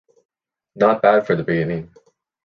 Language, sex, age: English, male, under 19